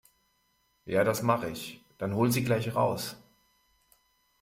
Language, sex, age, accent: German, male, 40-49, Deutschland Deutsch